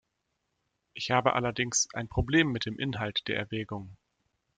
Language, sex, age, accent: German, male, 30-39, Deutschland Deutsch